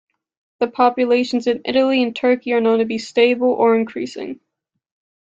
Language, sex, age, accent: English, female, under 19, United States English